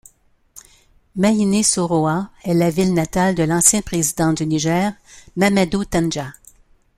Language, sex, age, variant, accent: French, female, 70-79, Français d'Amérique du Nord, Français du Canada